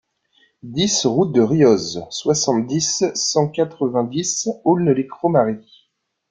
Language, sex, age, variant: French, male, 30-39, Français de métropole